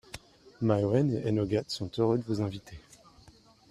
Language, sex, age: French, male, 30-39